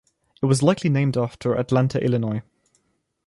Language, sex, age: English, male, 19-29